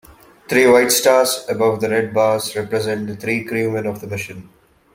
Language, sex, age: English, male, 19-29